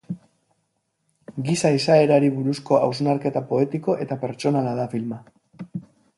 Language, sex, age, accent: Basque, male, 40-49, Mendebalekoa (Araba, Bizkaia, Gipuzkoako mendebaleko herri batzuk)